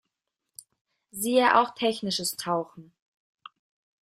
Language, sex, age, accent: German, female, 19-29, Deutschland Deutsch